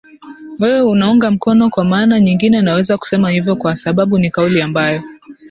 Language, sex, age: Swahili, female, 19-29